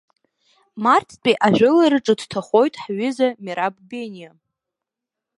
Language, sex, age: Abkhazian, female, under 19